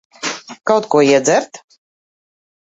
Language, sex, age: Latvian, female, 40-49